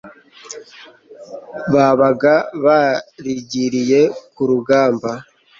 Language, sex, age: Kinyarwanda, male, 40-49